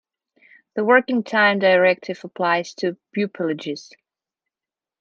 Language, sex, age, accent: English, female, 30-39, United States English